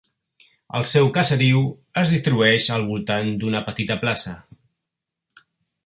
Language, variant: Catalan, Central